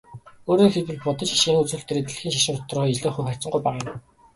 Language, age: Mongolian, 19-29